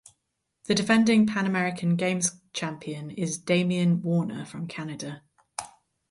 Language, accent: English, England English